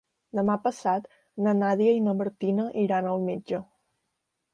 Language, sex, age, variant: Catalan, female, 19-29, Central